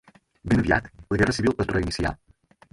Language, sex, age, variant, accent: Catalan, male, 19-29, Central, central